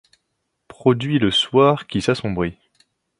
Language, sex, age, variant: French, male, 19-29, Français de métropole